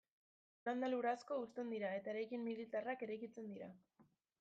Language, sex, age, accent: Basque, female, 19-29, Mendebalekoa (Araba, Bizkaia, Gipuzkoako mendebaleko herri batzuk)